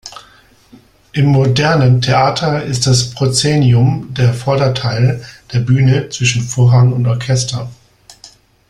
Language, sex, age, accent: German, male, 50-59, Deutschland Deutsch